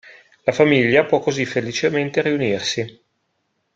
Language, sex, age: Italian, male, 40-49